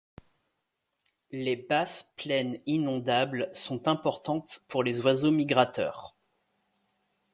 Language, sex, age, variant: French, male, 30-39, Français de métropole